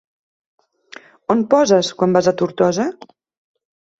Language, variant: Catalan, Septentrional